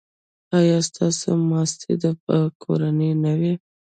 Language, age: Pashto, 19-29